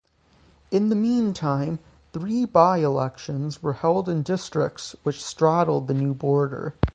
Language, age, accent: English, 19-29, United States English